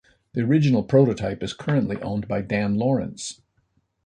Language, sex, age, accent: English, male, 70-79, Canadian English